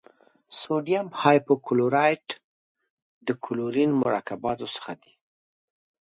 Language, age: Pashto, 40-49